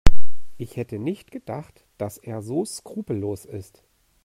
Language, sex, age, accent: German, male, 40-49, Deutschland Deutsch